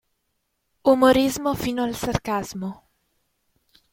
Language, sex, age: Italian, female, 19-29